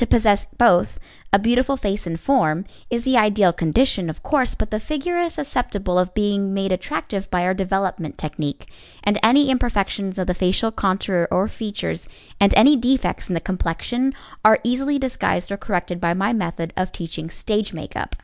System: none